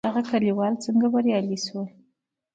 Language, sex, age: Pashto, female, 30-39